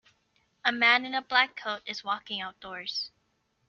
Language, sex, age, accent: English, female, 19-29, United States English